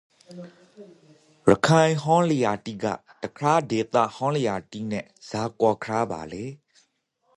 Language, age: Rakhine, 30-39